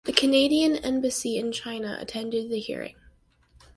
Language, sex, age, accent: English, female, under 19, United States English